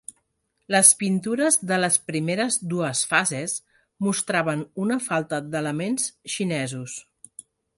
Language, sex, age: Catalan, female, 40-49